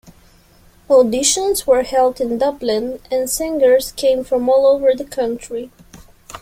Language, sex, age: English, female, 19-29